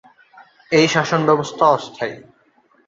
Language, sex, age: Bengali, male, 19-29